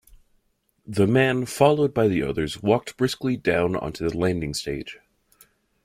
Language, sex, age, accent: English, male, 19-29, United States English